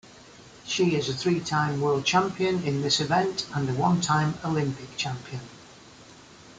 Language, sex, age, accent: English, male, 60-69, England English